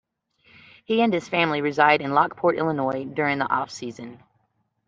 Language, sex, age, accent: English, female, 50-59, United States English